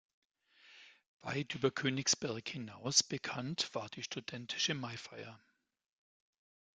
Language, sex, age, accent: German, male, 50-59, Deutschland Deutsch